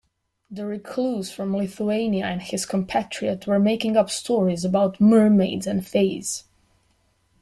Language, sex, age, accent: English, female, 30-39, United States English